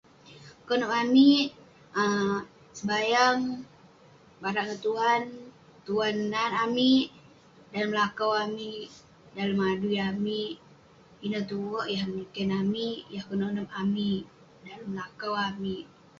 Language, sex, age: Western Penan, female, under 19